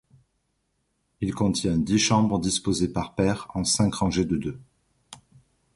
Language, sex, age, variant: French, male, 40-49, Français de métropole